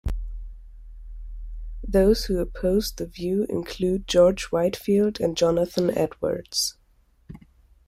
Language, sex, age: English, female, 19-29